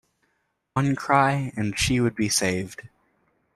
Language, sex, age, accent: English, male, 19-29, United States English